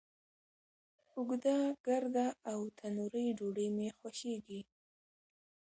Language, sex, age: Pashto, female, under 19